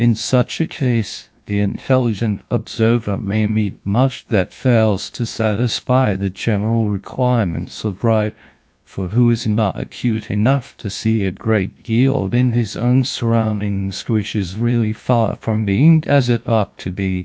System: TTS, GlowTTS